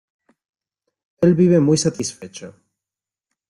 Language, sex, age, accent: Spanish, male, 19-29, Rioplatense: Argentina, Uruguay, este de Bolivia, Paraguay